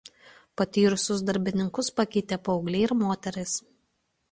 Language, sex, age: Lithuanian, female, 30-39